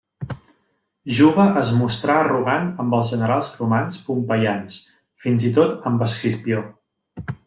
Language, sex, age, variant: Catalan, male, 30-39, Central